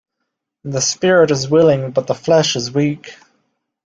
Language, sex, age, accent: English, male, 19-29, Canadian English